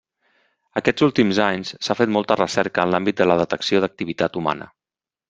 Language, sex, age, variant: Catalan, male, 40-49, Central